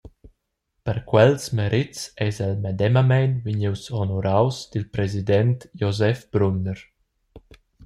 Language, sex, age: Romansh, male, 19-29